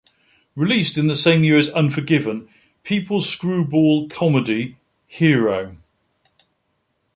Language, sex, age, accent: English, male, 50-59, England English